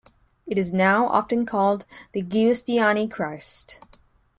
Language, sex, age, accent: English, female, 19-29, United States English